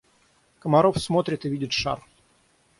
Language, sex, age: Russian, male, 30-39